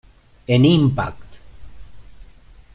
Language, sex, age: Spanish, male, 30-39